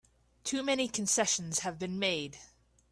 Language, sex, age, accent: English, female, 19-29, Canadian English